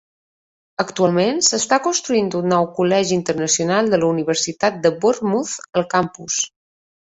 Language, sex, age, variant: Catalan, female, 40-49, Balear